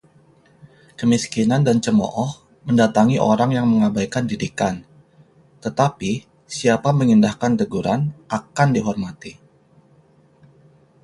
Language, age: Indonesian, 30-39